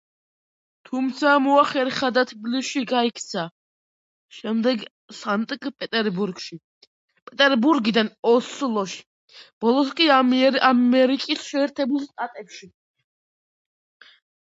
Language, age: Georgian, under 19